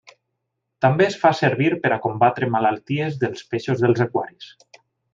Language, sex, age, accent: Catalan, male, 40-49, valencià